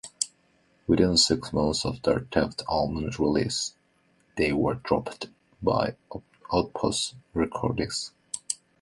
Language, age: English, 19-29